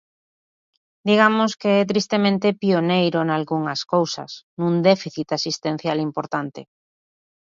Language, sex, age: Galician, female, 40-49